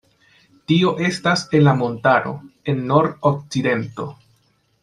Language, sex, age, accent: Esperanto, male, 19-29, Internacia